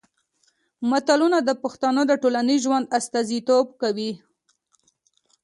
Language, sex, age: Pashto, female, 19-29